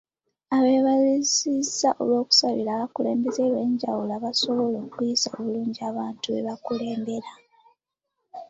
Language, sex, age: Ganda, female, under 19